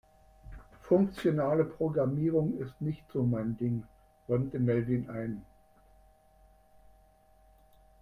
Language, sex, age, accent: German, male, 70-79, Deutschland Deutsch